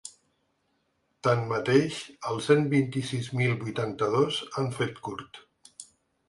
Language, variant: Catalan, Central